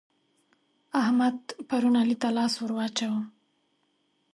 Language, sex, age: Pashto, female, 19-29